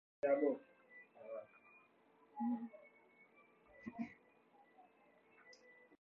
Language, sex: English, female